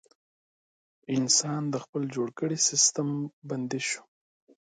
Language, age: Pashto, 19-29